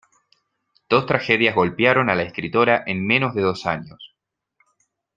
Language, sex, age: Spanish, male, 19-29